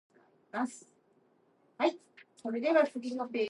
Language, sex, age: English, female, under 19